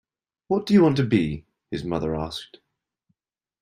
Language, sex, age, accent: English, male, 19-29, England English